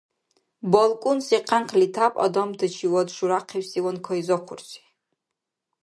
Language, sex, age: Dargwa, female, 19-29